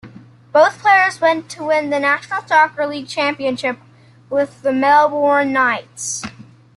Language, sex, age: English, male, under 19